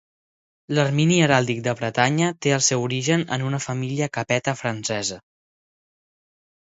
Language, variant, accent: Catalan, Central, central